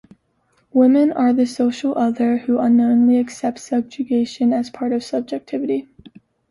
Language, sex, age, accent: English, female, 19-29, United States English